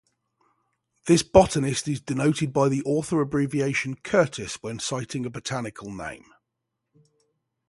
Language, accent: English, England English